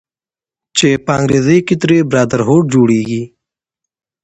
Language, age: Pashto, 19-29